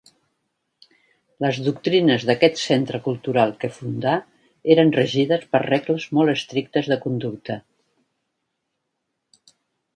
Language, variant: Catalan, Central